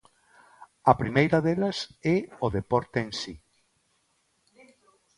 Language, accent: Galician, Neofalante